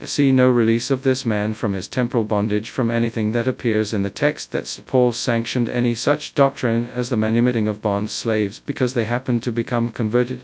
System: TTS, FastPitch